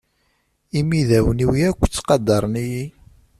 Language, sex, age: Kabyle, male, 30-39